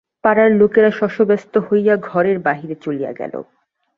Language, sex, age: Bengali, female, 19-29